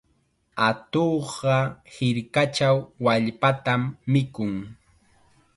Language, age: Chiquián Ancash Quechua, 19-29